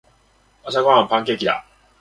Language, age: Japanese, 19-29